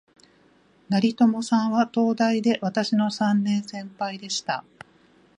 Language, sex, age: Japanese, female, 40-49